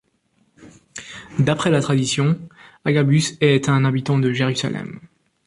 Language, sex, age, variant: French, male, 19-29, Français du nord de l'Afrique